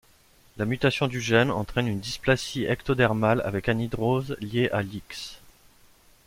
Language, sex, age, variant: French, male, 19-29, Français de métropole